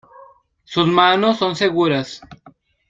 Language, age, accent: Spanish, 19-29, América central